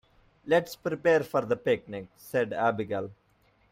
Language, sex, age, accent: English, male, 19-29, India and South Asia (India, Pakistan, Sri Lanka)